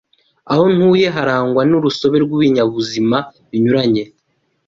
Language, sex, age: Kinyarwanda, male, 30-39